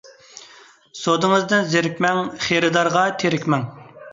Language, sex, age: Uyghur, male, 30-39